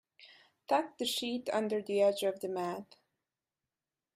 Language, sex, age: English, female, 19-29